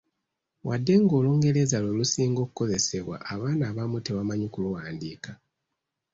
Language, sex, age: Ganda, male, 90+